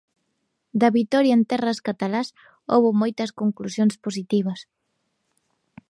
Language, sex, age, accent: Galician, female, 30-39, Normativo (estándar)